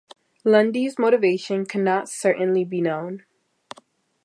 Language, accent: English, United States English